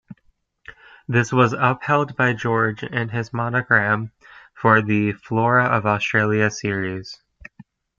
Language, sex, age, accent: English, male, 19-29, United States English